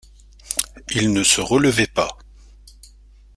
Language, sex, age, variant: French, male, 40-49, Français de métropole